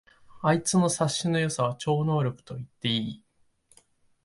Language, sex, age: Japanese, male, 19-29